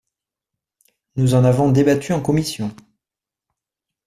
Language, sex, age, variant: French, male, 30-39, Français de métropole